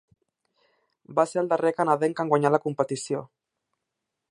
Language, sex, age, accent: Catalan, male, 19-29, Barcelona